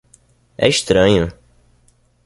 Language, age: Portuguese, under 19